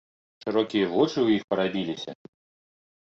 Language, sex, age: Belarusian, male, 30-39